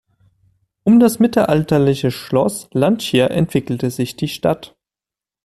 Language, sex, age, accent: German, male, 30-39, Deutschland Deutsch